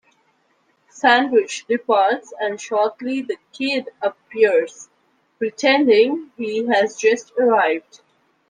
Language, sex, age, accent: English, female, 19-29, India and South Asia (India, Pakistan, Sri Lanka)